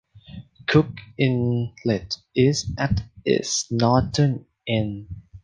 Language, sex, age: English, male, 19-29